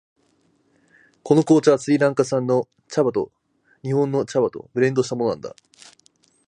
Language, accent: Japanese, 標準